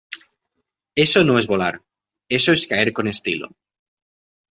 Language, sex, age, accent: Spanish, male, 19-29, España: Norte peninsular (Asturias, Castilla y León, Cantabria, País Vasco, Navarra, Aragón, La Rioja, Guadalajara, Cuenca)